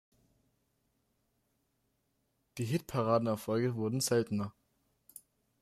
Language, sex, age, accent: German, male, under 19, Deutschland Deutsch